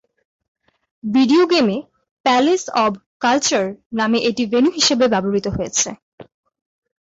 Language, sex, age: Bengali, female, under 19